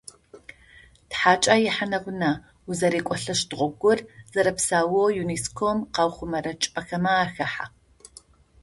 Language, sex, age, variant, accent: Adyghe, female, 50-59, Адыгабзэ (Кирил, пстэумэ зэдыряе), Бжъэдыгъу (Bjeduğ)